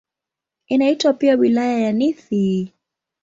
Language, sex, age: Swahili, female, 19-29